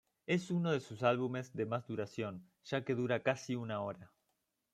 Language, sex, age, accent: Spanish, male, 30-39, Rioplatense: Argentina, Uruguay, este de Bolivia, Paraguay